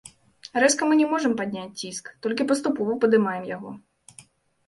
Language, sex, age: Belarusian, female, 19-29